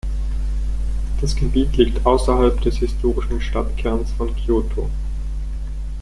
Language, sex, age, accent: German, male, 19-29, Deutschland Deutsch; Schweizerdeutsch